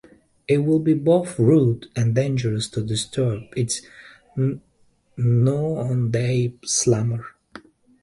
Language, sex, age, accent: English, male, 30-39, England English